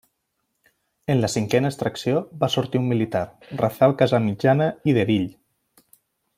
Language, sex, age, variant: Catalan, male, 40-49, Septentrional